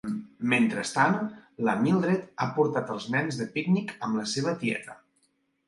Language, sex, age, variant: Catalan, male, 30-39, Central